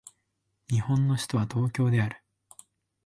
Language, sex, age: Japanese, male, 19-29